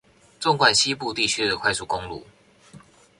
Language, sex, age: Chinese, male, under 19